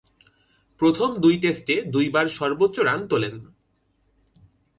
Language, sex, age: Bengali, male, 19-29